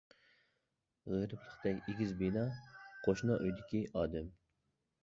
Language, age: Uyghur, 30-39